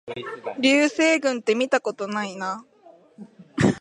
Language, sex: Japanese, female